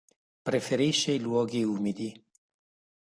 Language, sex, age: Italian, male, 60-69